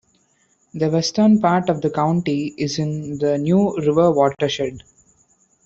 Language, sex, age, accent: English, male, 19-29, India and South Asia (India, Pakistan, Sri Lanka)